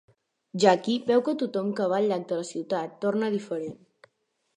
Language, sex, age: Catalan, female, under 19